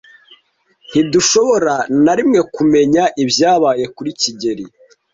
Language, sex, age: Kinyarwanda, male, 19-29